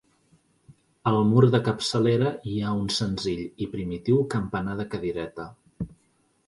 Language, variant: Catalan, Central